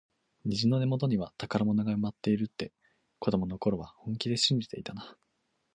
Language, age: Japanese, 19-29